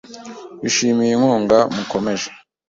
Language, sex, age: Kinyarwanda, male, 19-29